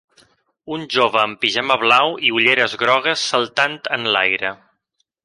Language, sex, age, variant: Catalan, male, 30-39, Balear